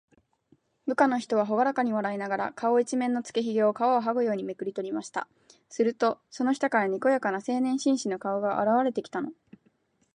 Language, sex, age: Japanese, female, 19-29